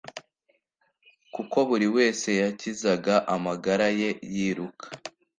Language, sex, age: Kinyarwanda, male, under 19